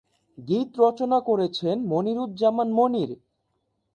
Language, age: Bengali, 19-29